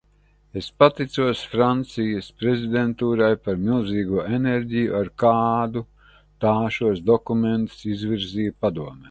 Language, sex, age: Latvian, male, 60-69